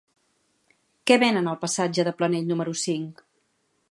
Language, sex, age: Catalan, female, 40-49